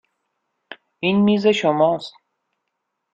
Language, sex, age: Persian, male, 30-39